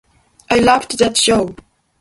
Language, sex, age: English, female, 19-29